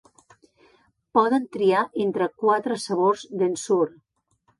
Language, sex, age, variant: Catalan, female, 50-59, Central